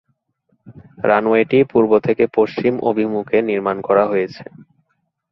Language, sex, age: Bengali, male, 19-29